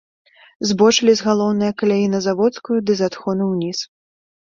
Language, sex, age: Belarusian, male, under 19